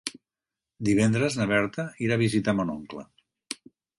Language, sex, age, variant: Catalan, male, 70-79, Central